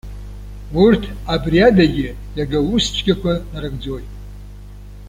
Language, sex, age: Abkhazian, male, 70-79